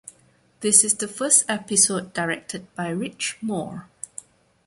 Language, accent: English, Malaysian English